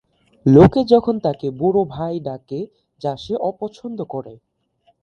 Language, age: Bengali, 19-29